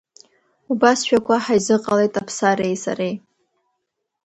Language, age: Abkhazian, under 19